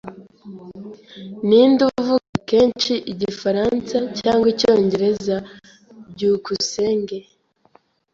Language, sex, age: Kinyarwanda, female, 19-29